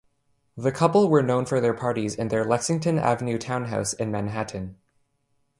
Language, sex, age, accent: English, male, under 19, Canadian English